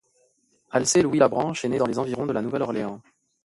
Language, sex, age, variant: French, male, 30-39, Français de métropole